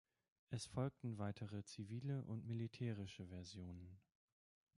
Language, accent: German, Deutschland Deutsch